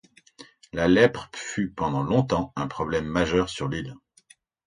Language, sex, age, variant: French, male, 40-49, Français de métropole